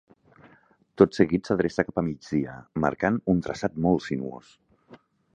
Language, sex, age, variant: Catalan, male, 40-49, Central